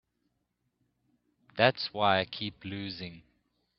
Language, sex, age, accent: English, male, 30-39, Southern African (South Africa, Zimbabwe, Namibia)